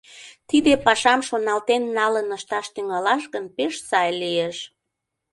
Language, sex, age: Mari, female, 30-39